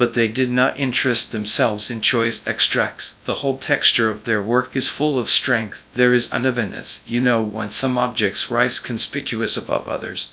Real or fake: fake